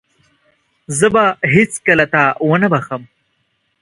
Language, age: Pashto, 19-29